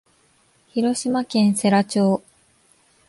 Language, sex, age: Japanese, female, 19-29